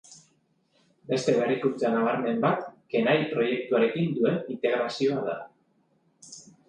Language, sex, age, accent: Basque, male, 40-49, Mendebalekoa (Araba, Bizkaia, Gipuzkoako mendebaleko herri batzuk)